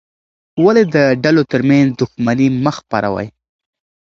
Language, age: Pashto, 19-29